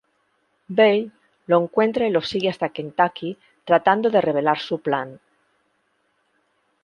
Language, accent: Spanish, España: Centro-Sur peninsular (Madrid, Toledo, Castilla-La Mancha)